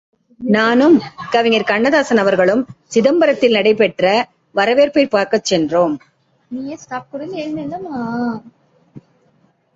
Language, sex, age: Tamil, female, 50-59